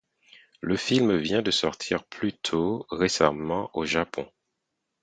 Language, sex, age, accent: French, male, 30-39, Français d’Haïti